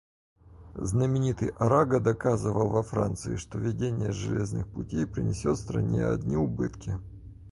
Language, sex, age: Russian, male, 30-39